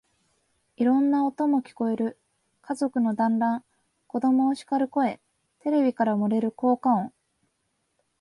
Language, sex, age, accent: Japanese, female, 19-29, 関東